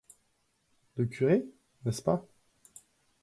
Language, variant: French, Français de métropole